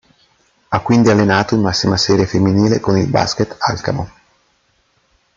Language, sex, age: Italian, male, 40-49